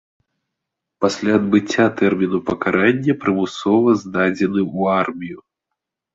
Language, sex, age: Belarusian, male, 30-39